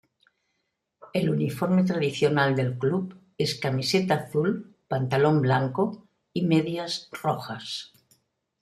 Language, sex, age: Spanish, female, 70-79